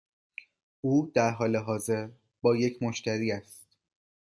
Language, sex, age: Persian, male, 19-29